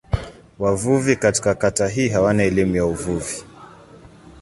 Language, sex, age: Swahili, male, 19-29